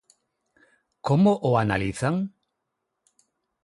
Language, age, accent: Galician, 40-49, Normativo (estándar); Neofalante